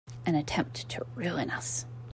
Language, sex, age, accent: English, female, 30-39, United States English